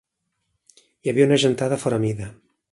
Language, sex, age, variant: Catalan, male, 40-49, Central